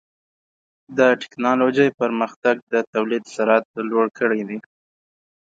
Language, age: Pashto, 19-29